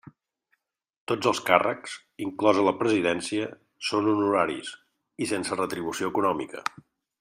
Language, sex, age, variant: Catalan, male, 50-59, Central